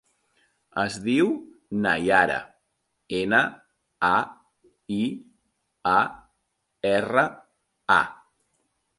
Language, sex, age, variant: Catalan, male, 30-39, Central